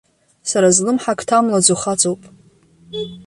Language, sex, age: Abkhazian, female, 30-39